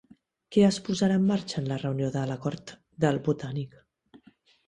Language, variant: Catalan, Central